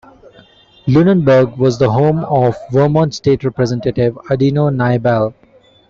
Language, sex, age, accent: English, male, 19-29, India and South Asia (India, Pakistan, Sri Lanka)